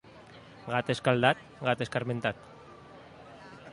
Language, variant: Catalan, Central